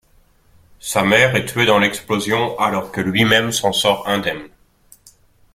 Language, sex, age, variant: French, male, 30-39, Français de métropole